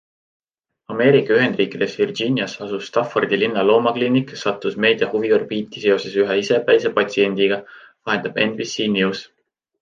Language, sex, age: Estonian, male, 19-29